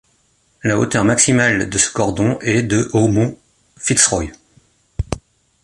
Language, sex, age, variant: French, male, 40-49, Français de métropole